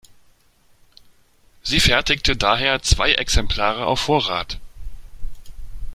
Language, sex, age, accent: German, male, 30-39, Deutschland Deutsch